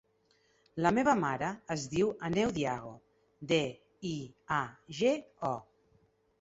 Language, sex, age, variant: Catalan, female, 50-59, Central